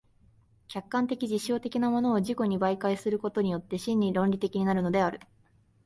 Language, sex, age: Japanese, female, under 19